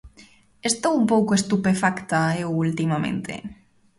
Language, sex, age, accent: Galician, female, 19-29, Normativo (estándar)